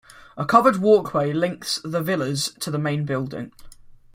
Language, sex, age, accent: English, male, under 19, England English